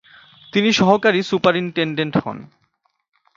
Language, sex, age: Bengali, male, 19-29